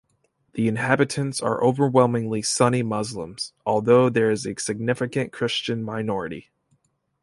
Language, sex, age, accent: English, male, 19-29, United States English